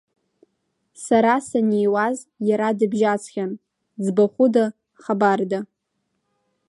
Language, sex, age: Abkhazian, female, under 19